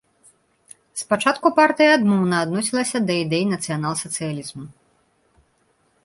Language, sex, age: Belarusian, female, 19-29